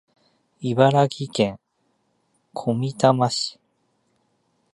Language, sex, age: Japanese, male, 30-39